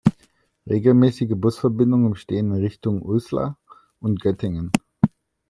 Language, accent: German, Deutschland Deutsch